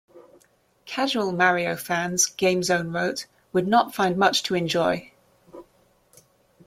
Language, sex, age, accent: English, female, 30-39, England English